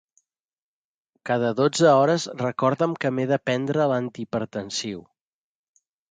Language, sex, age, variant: Catalan, male, 40-49, Central